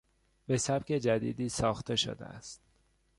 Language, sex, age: Persian, male, 19-29